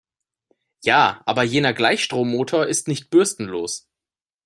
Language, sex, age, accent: German, male, 30-39, Deutschland Deutsch